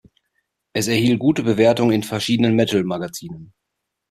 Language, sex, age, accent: German, male, 30-39, Deutschland Deutsch